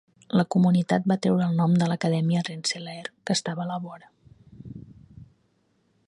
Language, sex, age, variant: Catalan, female, 30-39, Central